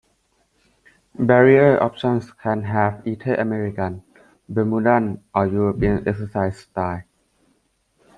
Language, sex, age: English, male, 19-29